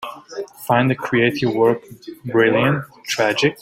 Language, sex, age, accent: English, male, 19-29, England English